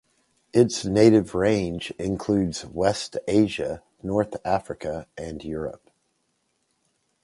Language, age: English, 50-59